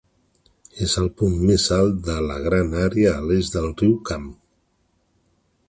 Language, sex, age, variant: Catalan, male, 40-49, Central